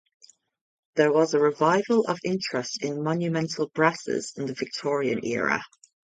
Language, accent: English, Irish English